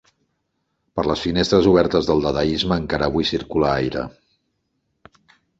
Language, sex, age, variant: Catalan, male, 40-49, Central